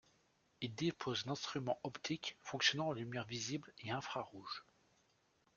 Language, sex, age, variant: French, male, 30-39, Français de métropole